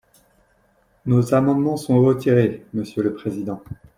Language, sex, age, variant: French, male, 30-39, Français de métropole